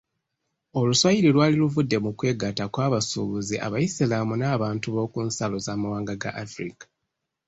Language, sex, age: Ganda, male, 90+